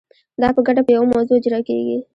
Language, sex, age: Pashto, female, 19-29